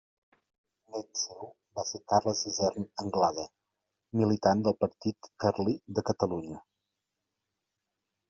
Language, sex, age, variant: Catalan, male, 40-49, Central